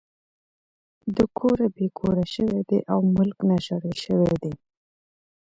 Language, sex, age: Pashto, female, 19-29